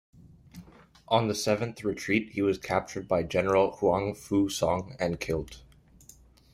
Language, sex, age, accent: English, male, 19-29, Canadian English